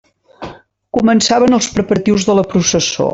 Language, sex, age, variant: Catalan, female, 50-59, Central